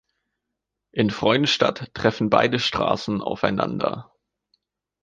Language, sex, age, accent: German, male, 19-29, Deutschland Deutsch